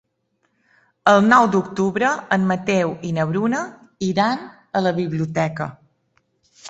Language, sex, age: Catalan, female, 50-59